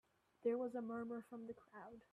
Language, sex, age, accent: English, male, under 19, United States English